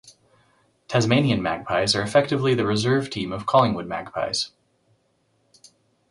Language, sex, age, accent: English, male, 30-39, United States English